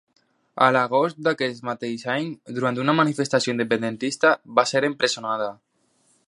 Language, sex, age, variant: Catalan, male, under 19, Alacantí